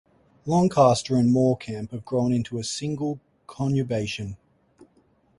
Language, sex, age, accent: English, male, 30-39, Australian English